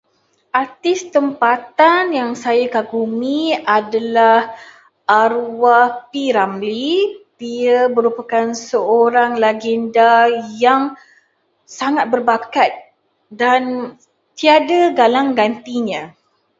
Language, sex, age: Malay, female, 30-39